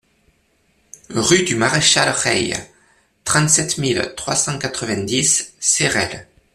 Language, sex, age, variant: French, male, 30-39, Français de métropole